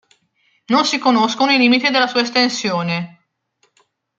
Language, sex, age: Italian, female, 30-39